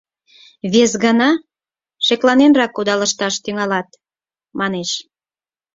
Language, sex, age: Mari, female, 40-49